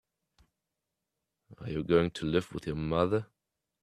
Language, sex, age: English, male, 30-39